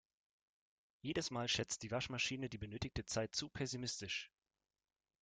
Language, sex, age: German, male, 19-29